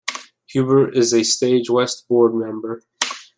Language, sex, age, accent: English, male, 19-29, United States English